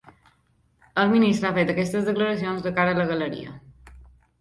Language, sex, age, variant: Catalan, female, 19-29, Balear